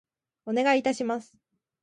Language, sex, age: Japanese, female, 19-29